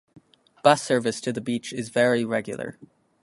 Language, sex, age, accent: English, male, under 19, United States English